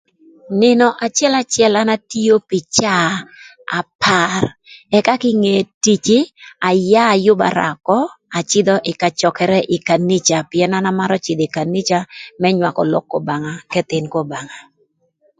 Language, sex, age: Thur, female, 50-59